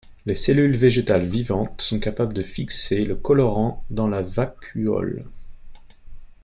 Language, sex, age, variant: French, male, 30-39, Français de métropole